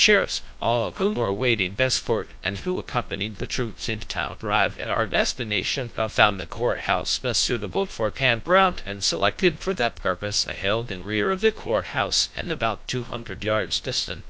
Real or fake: fake